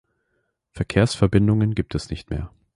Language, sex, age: German, male, 19-29